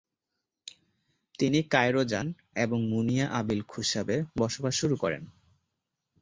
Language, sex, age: Bengali, male, 19-29